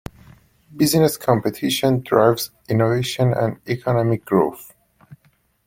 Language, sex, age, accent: English, male, 19-29, United States English